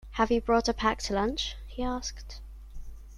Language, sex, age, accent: English, female, under 19, England English